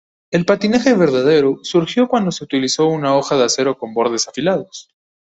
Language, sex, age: Spanish, male, 19-29